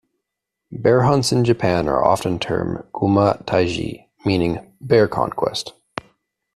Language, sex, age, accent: English, male, 19-29, United States English